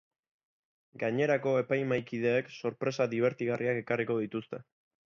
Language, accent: Basque, Erdialdekoa edo Nafarra (Gipuzkoa, Nafarroa)